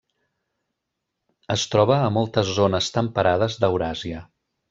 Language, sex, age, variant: Catalan, male, 50-59, Central